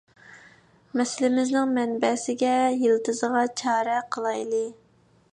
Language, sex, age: Uyghur, female, 19-29